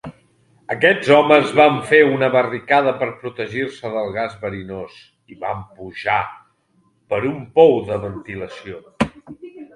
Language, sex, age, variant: Catalan, male, 30-39, Central